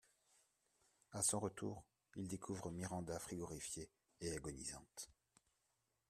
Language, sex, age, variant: French, male, 30-39, Français de métropole